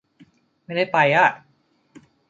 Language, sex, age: Thai, male, 30-39